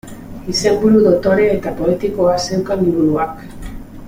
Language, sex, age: Basque, female, 50-59